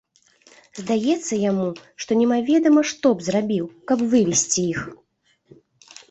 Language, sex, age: Belarusian, female, 19-29